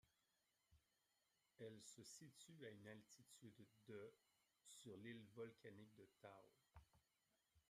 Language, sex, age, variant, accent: French, male, 40-49, Français d'Amérique du Nord, Français du Canada